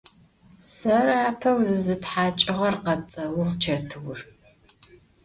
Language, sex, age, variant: Adyghe, female, 50-59, Адыгабзэ (Кирил, пстэумэ зэдыряе)